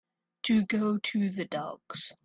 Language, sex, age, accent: English, male, under 19, United States English